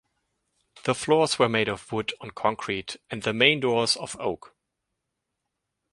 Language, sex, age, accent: English, male, 40-49, United States English